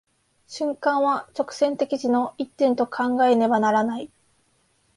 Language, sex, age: Japanese, female, 19-29